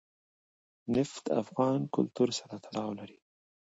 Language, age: Pashto, 19-29